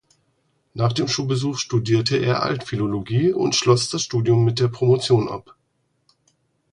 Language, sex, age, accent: German, male, 40-49, Deutschland Deutsch